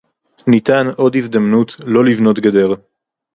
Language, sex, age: Hebrew, male, 19-29